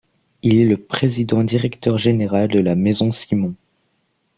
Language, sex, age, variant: French, male, under 19, Français de métropole